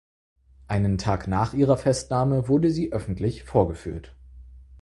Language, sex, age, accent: German, male, 19-29, Deutschland Deutsch